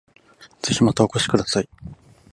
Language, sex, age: Japanese, male, 19-29